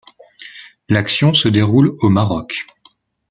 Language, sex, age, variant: French, male, 19-29, Français de métropole